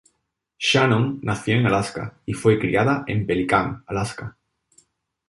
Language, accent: Spanish, España: Sur peninsular (Andalucia, Extremadura, Murcia)